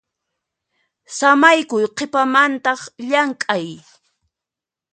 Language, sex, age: Puno Quechua, female, 30-39